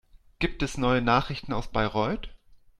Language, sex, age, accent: German, male, 40-49, Deutschland Deutsch